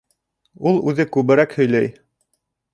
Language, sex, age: Bashkir, male, 30-39